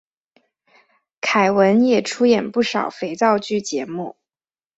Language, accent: Chinese, 出生地：江苏省